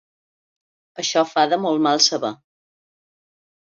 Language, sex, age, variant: Catalan, female, 50-59, Balear